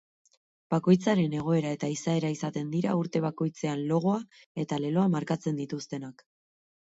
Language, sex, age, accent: Basque, female, 19-29, Mendebalekoa (Araba, Bizkaia, Gipuzkoako mendebaleko herri batzuk)